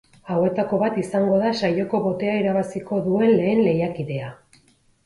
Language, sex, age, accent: Basque, female, 40-49, Erdialdekoa edo Nafarra (Gipuzkoa, Nafarroa)